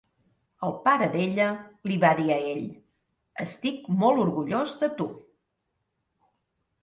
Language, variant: Catalan, Central